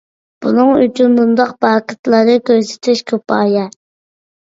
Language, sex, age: Uyghur, male, under 19